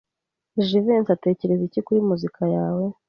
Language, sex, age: Kinyarwanda, female, 30-39